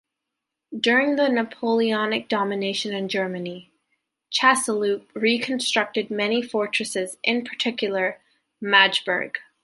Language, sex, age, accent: English, female, 19-29, Canadian English